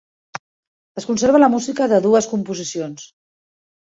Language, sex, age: Catalan, female, 50-59